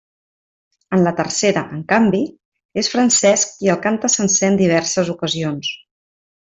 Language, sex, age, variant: Catalan, female, 30-39, Central